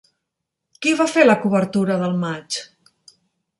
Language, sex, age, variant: Catalan, female, 50-59, Central